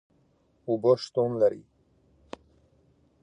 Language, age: Pashto, 30-39